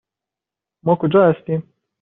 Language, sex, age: Persian, male, under 19